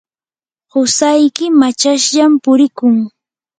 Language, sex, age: Yanahuanca Pasco Quechua, female, 19-29